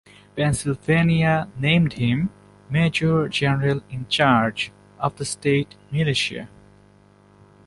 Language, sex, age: English, male, 19-29